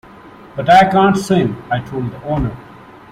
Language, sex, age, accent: English, male, 30-39, India and South Asia (India, Pakistan, Sri Lanka)